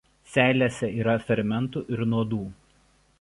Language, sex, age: Lithuanian, male, 30-39